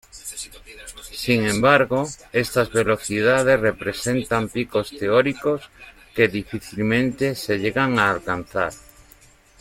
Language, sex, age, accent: Spanish, male, 40-49, España: Norte peninsular (Asturias, Castilla y León, Cantabria, País Vasco, Navarra, Aragón, La Rioja, Guadalajara, Cuenca)